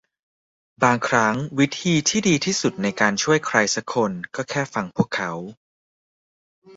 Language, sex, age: Thai, male, 19-29